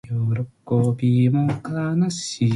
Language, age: Wakhi, under 19